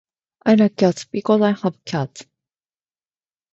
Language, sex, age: Japanese, female, 30-39